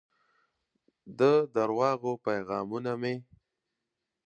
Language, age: Pashto, 19-29